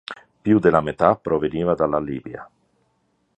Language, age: Italian, 50-59